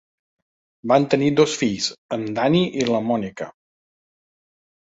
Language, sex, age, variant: Catalan, male, 50-59, Central